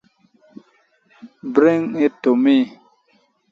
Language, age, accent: English, 19-29, England English